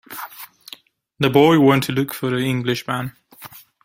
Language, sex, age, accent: English, male, 19-29, England English